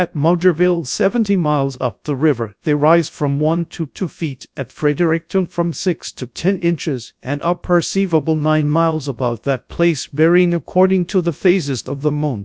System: TTS, GradTTS